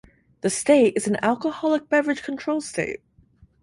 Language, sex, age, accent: English, female, 19-29, United States English